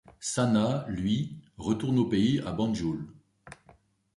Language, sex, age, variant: French, male, 60-69, Français de métropole